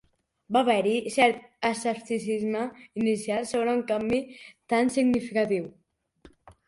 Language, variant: Catalan, Central